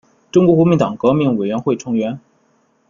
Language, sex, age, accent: Chinese, male, 19-29, 出生地：山东省